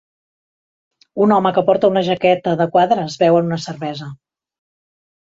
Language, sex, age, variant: Catalan, female, 50-59, Central